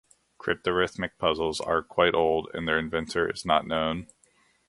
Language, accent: English, United States English